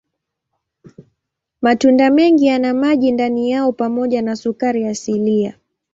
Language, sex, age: Swahili, female, 19-29